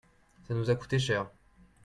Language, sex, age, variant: French, male, 30-39, Français de métropole